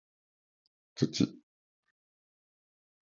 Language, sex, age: Japanese, male, 50-59